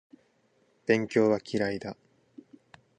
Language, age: Japanese, 19-29